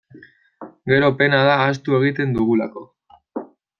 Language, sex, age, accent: Basque, male, 19-29, Mendebalekoa (Araba, Bizkaia, Gipuzkoako mendebaleko herri batzuk)